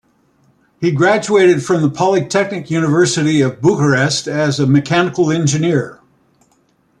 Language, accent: English, United States English